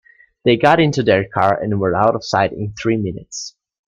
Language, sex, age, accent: English, male, under 19, United States English